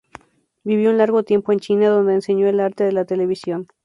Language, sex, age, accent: Spanish, female, 19-29, México